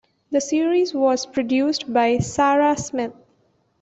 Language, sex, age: English, female, 19-29